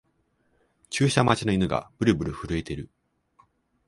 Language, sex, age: Japanese, male, 19-29